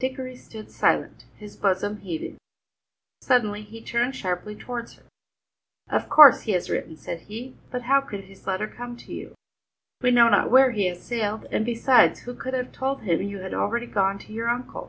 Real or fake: real